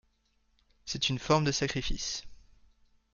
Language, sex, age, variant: French, male, 19-29, Français de métropole